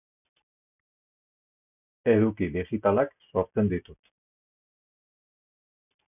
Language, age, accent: Basque, 60-69, Erdialdekoa edo Nafarra (Gipuzkoa, Nafarroa)